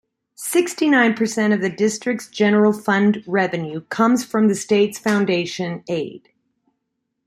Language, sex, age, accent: English, female, 40-49, United States English